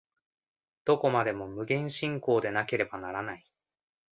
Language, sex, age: Japanese, male, 30-39